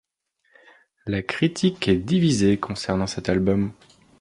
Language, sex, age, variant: French, male, 30-39, Français de métropole